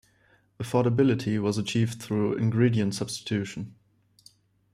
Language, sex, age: English, male, 19-29